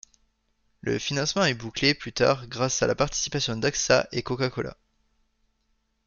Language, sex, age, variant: French, male, 19-29, Français de métropole